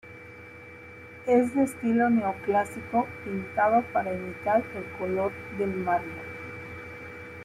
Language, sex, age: Spanish, female, 40-49